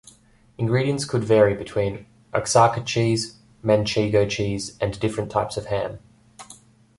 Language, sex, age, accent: English, male, 19-29, Australian English